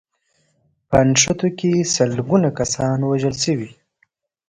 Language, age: Pashto, 30-39